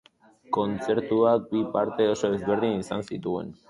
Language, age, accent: Basque, under 19, Erdialdekoa edo Nafarra (Gipuzkoa, Nafarroa)